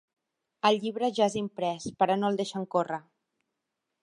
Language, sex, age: Catalan, female, 40-49